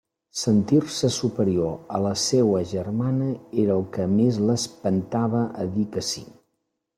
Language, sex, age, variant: Catalan, male, 50-59, Central